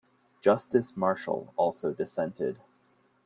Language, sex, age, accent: English, male, 30-39, United States English